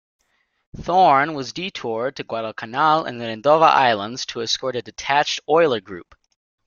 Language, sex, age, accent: English, male, under 19, United States English